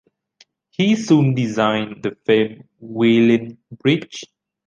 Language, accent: English, United States English